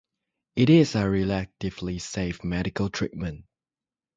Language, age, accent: English, 19-29, United States English; Malaysian English